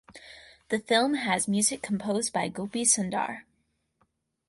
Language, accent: English, United States English